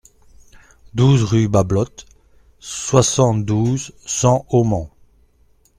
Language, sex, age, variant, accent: French, male, 40-49, Français d'Europe, Français de Belgique